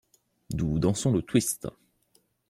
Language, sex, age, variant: French, male, 19-29, Français de métropole